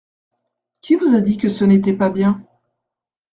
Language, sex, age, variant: French, female, 40-49, Français de métropole